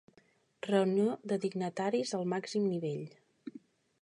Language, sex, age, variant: Catalan, female, 19-29, Central